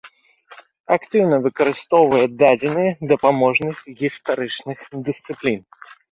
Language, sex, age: Belarusian, male, 19-29